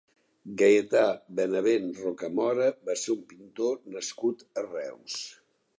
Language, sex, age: Catalan, male, 60-69